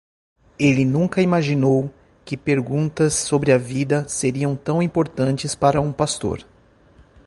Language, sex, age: Portuguese, male, 40-49